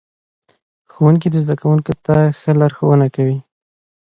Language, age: Pashto, 19-29